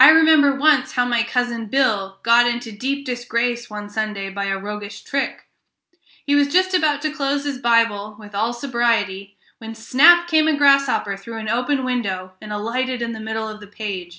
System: none